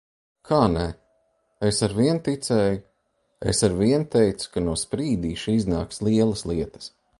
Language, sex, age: Latvian, male, 40-49